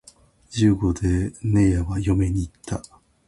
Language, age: Japanese, 60-69